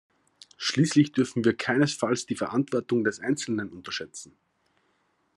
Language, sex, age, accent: German, male, 30-39, Österreichisches Deutsch